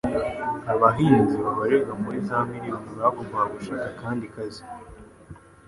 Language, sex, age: Kinyarwanda, male, 19-29